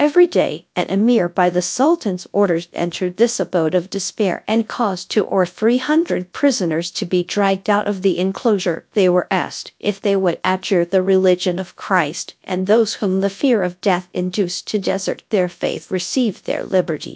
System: TTS, GradTTS